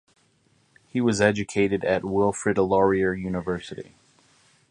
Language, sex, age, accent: English, male, 40-49, United States English